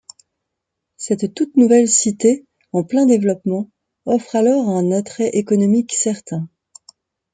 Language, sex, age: French, female, 40-49